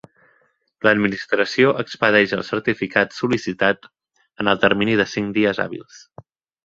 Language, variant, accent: Catalan, Central, central